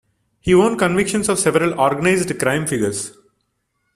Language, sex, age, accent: English, male, 19-29, India and South Asia (India, Pakistan, Sri Lanka)